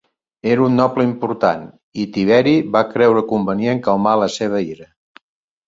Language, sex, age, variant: Catalan, male, 60-69, Central